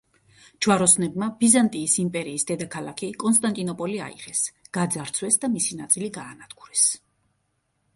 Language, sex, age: Georgian, female, 30-39